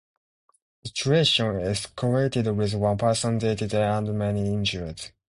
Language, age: English, 19-29